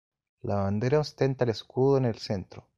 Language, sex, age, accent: Spanish, male, 19-29, Chileno: Chile, Cuyo